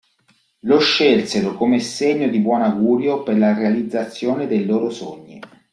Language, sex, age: Italian, male, 40-49